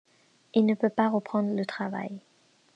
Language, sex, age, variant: French, female, under 19, Français de métropole